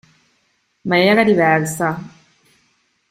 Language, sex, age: Italian, female, 30-39